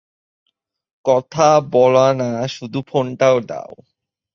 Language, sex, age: Bengali, male, 19-29